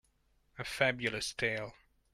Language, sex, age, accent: English, male, 19-29, United States English